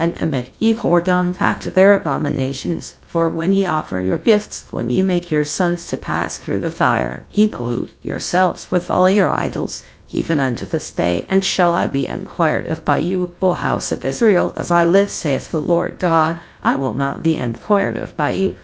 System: TTS, GlowTTS